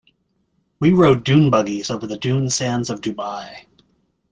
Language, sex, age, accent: English, male, 30-39, United States English